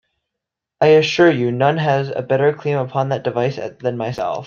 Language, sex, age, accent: English, male, under 19, United States English